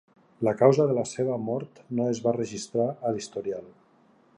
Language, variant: Catalan, Nord-Occidental